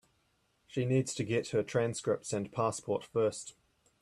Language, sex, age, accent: English, male, 19-29, New Zealand English